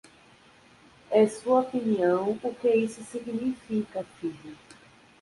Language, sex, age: Portuguese, male, 30-39